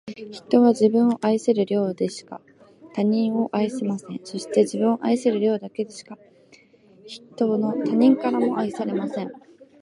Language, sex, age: Japanese, female, 19-29